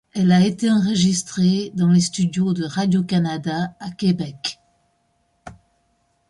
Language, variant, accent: French, Français d'Europe, Français de Suisse